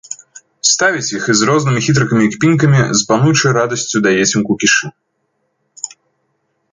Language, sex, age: Belarusian, male, 19-29